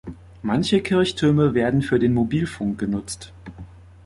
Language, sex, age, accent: German, male, 30-39, Deutschland Deutsch